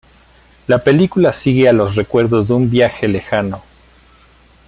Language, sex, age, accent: Spanish, male, 40-49, México